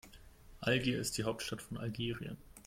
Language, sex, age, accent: German, male, 19-29, Deutschland Deutsch